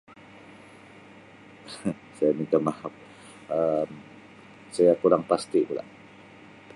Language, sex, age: Sabah Malay, male, 40-49